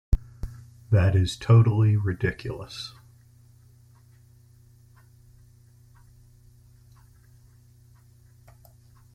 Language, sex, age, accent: English, male, 60-69, United States English